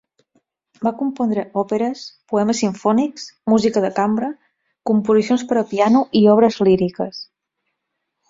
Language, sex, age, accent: Catalan, female, 30-39, Garrotxi